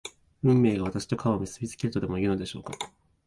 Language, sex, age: Japanese, male, 19-29